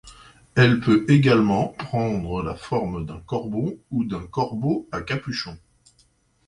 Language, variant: French, Français de métropole